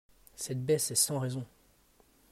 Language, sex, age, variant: French, male, 30-39, Français de métropole